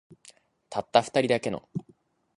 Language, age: Japanese, 19-29